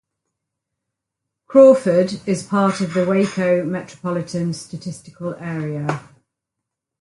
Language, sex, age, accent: English, female, 60-69, England English